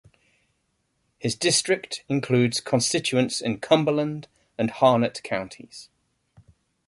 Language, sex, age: English, male, 40-49